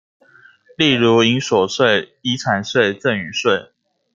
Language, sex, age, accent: Chinese, male, 19-29, 出生地：新北市